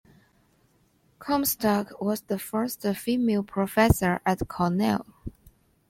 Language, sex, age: English, female, 30-39